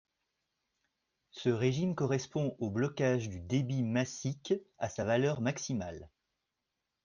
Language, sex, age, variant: French, male, 40-49, Français de métropole